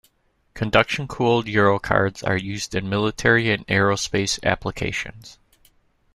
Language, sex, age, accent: English, male, 30-39, United States English